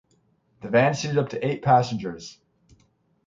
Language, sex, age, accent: English, male, 19-29, United States English